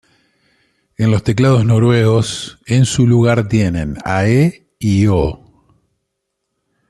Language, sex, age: Spanish, male, 50-59